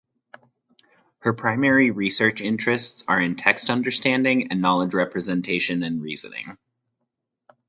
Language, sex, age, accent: English, male, 30-39, United States English